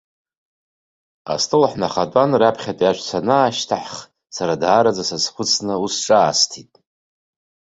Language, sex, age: Abkhazian, male, 40-49